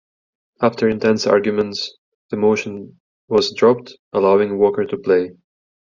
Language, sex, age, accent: English, male, 30-39, United States English